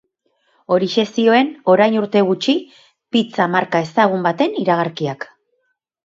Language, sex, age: Basque, female, 40-49